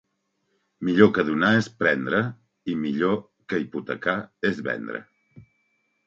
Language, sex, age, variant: Catalan, male, 40-49, Central